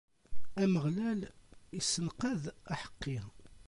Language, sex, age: Kabyle, male, 30-39